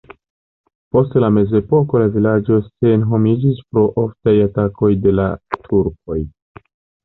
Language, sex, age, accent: Esperanto, male, 19-29, Internacia